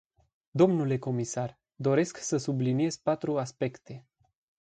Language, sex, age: Romanian, male, 19-29